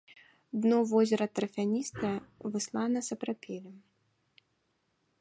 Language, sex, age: Belarusian, female, 19-29